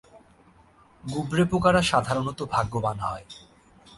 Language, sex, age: Bengali, male, 19-29